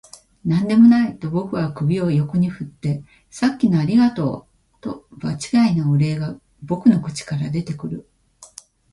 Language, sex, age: Japanese, female, 50-59